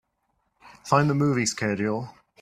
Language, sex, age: English, male, 19-29